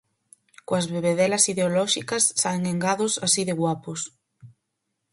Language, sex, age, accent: Galician, female, 19-29, Normativo (estándar)